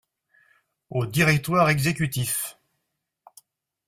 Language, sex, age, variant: French, male, 50-59, Français de métropole